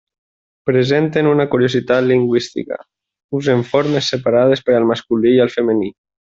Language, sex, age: Catalan, male, 19-29